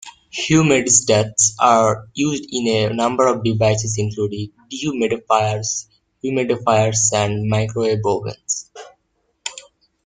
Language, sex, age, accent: English, male, 19-29, United States English